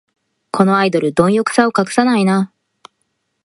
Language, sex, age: Japanese, female, 19-29